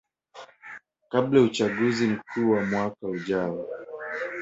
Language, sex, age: Swahili, female, 19-29